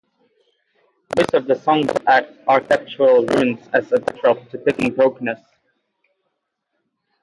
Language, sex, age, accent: English, male, 19-29, England English; Dutch